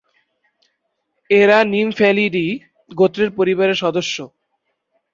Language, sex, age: Bengali, male, 19-29